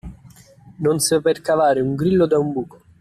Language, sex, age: Italian, male, 19-29